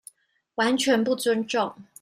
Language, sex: Chinese, female